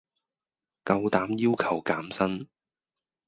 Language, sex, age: Cantonese, male, 30-39